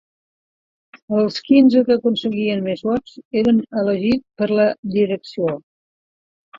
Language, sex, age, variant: Catalan, female, 50-59, Central